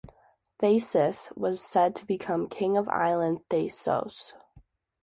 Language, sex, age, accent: English, female, 19-29, United States English